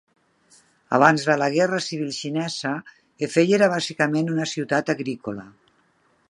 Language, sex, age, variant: Catalan, female, 50-59, Central